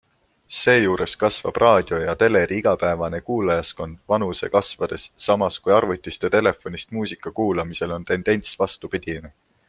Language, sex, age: Estonian, male, 19-29